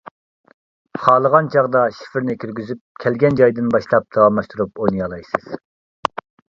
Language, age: Uyghur, 30-39